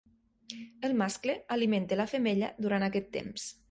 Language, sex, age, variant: Catalan, female, 30-39, Nord-Occidental